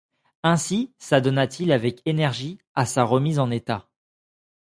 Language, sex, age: French, male, 30-39